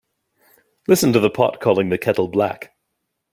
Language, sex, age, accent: English, male, 40-49, Canadian English